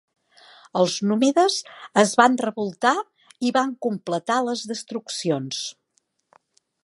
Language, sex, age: Catalan, female, 60-69